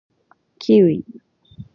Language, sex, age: Japanese, female, 19-29